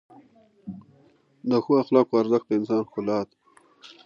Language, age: Pashto, 30-39